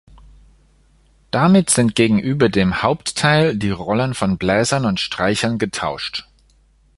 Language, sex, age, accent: German, male, 40-49, Deutschland Deutsch